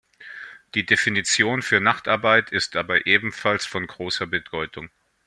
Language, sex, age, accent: German, male, 40-49, Deutschland Deutsch